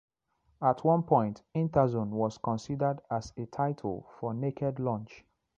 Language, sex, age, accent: English, male, 19-29, Southern African (South Africa, Zimbabwe, Namibia)